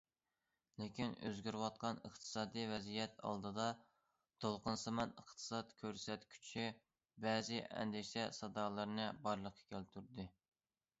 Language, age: Uyghur, 19-29